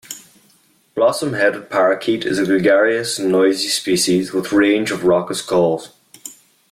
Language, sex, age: English, male, under 19